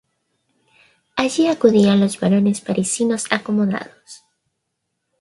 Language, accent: Spanish, América central